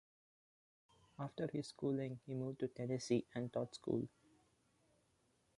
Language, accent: English, India and South Asia (India, Pakistan, Sri Lanka)